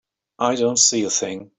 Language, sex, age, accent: English, male, 50-59, United States English